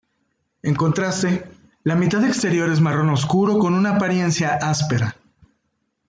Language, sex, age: Spanish, male, 40-49